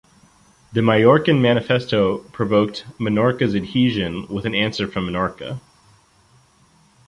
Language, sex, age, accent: English, male, 30-39, United States English